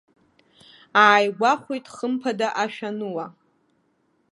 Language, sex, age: Abkhazian, female, 30-39